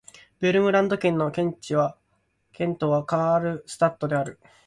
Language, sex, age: Japanese, male, 19-29